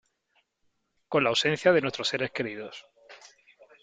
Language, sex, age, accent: Spanish, male, 40-49, España: Sur peninsular (Andalucia, Extremadura, Murcia)